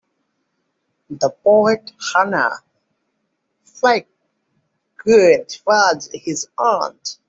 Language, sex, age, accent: English, male, 30-39, India and South Asia (India, Pakistan, Sri Lanka)